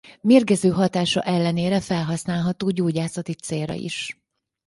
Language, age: Hungarian, 50-59